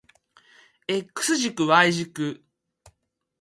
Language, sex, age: Japanese, male, 19-29